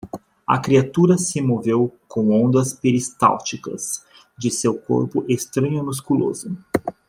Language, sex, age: Portuguese, male, 19-29